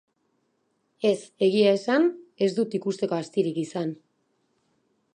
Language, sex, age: Basque, female, 40-49